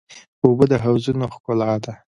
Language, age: Pashto, 19-29